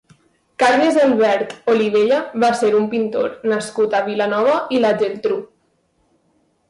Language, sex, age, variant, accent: Catalan, female, 19-29, Valencià meridional, valencià